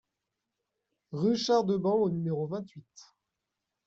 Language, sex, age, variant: French, male, 30-39, Français de métropole